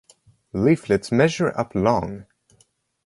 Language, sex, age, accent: English, male, 19-29, United States English